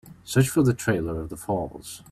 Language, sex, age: English, male, 19-29